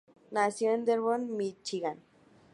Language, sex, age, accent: Spanish, female, under 19, México